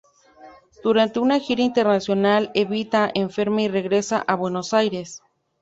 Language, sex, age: Spanish, female, 30-39